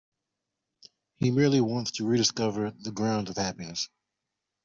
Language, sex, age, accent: English, male, 19-29, United States English